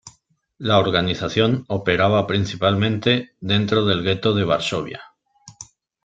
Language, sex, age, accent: Spanish, male, 50-59, España: Centro-Sur peninsular (Madrid, Toledo, Castilla-La Mancha)